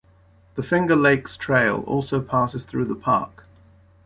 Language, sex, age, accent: English, male, 40-49, England English